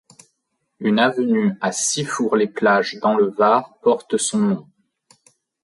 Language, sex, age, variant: French, male, 30-39, Français de métropole